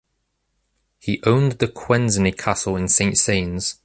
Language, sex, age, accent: English, male, under 19, England English